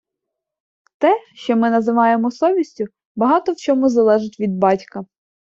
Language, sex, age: Ukrainian, female, 19-29